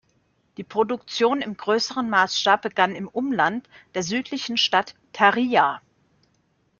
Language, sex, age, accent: German, female, 30-39, Deutschland Deutsch